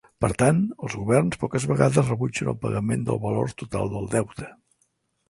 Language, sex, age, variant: Catalan, male, 60-69, Central